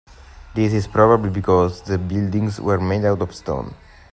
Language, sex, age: English, male, under 19